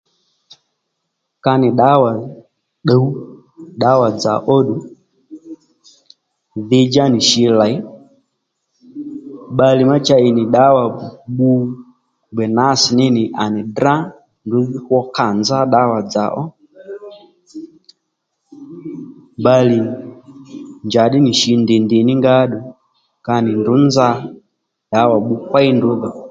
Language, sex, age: Lendu, male, 30-39